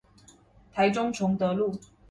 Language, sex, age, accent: Chinese, female, 19-29, 出生地：臺中市